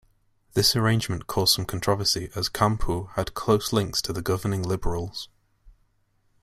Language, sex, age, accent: English, male, 19-29, England English